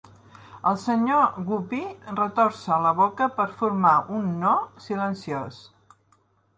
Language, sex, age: Catalan, female, 60-69